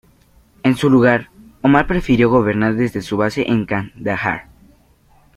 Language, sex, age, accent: Spanish, male, 19-29, España: Norte peninsular (Asturias, Castilla y León, Cantabria, País Vasco, Navarra, Aragón, La Rioja, Guadalajara, Cuenca)